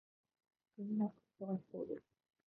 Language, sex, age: Japanese, female, 19-29